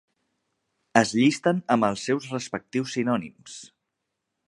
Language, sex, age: Catalan, male, 30-39